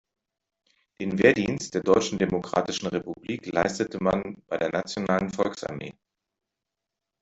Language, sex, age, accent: German, male, 40-49, Deutschland Deutsch